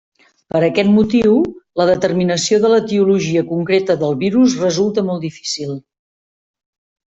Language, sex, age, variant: Catalan, female, 50-59, Central